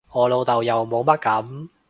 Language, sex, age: Cantonese, male, 19-29